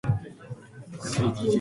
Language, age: Japanese, 19-29